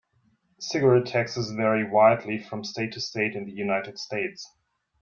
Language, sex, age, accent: English, male, 30-39, United States English